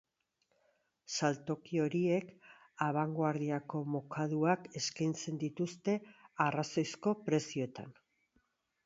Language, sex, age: Basque, female, 50-59